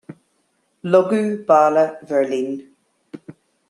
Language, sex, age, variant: Irish, male, 50-59, Gaeilge Uladh